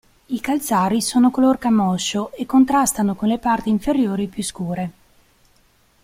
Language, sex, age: Italian, female, 40-49